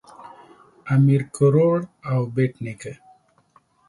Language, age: Pashto, 40-49